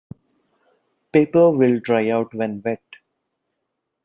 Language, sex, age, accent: English, male, 19-29, India and South Asia (India, Pakistan, Sri Lanka)